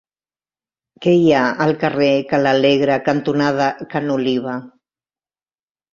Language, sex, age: Catalan, female, 60-69